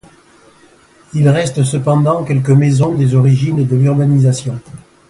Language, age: French, 70-79